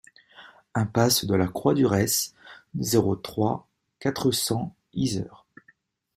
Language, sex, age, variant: French, male, 30-39, Français de métropole